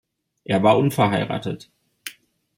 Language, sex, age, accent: German, male, 30-39, Deutschland Deutsch